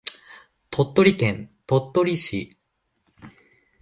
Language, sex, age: Japanese, male, 19-29